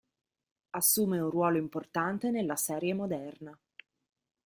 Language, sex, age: Italian, female, 30-39